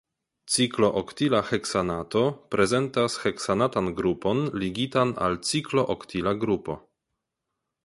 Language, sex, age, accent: Esperanto, male, 30-39, Internacia